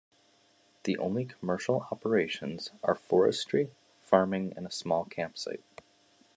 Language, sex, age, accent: English, male, under 19, United States English